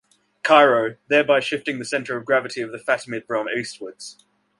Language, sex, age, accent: English, male, 19-29, Australian English